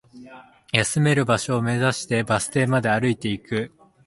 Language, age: Japanese, 19-29